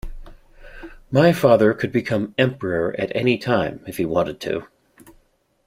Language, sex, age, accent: English, male, 50-59, United States English